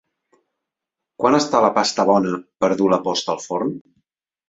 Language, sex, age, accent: Catalan, male, 40-49, Català central